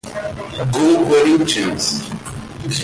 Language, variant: Portuguese, Portuguese (Brasil)